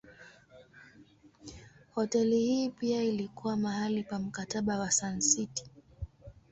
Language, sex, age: Swahili, female, 19-29